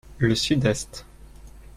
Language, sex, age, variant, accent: French, male, 19-29, Français d'Europe, Français de Suisse